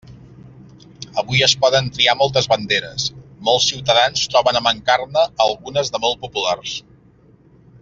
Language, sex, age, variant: Catalan, male, 30-39, Central